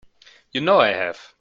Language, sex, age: English, male, 19-29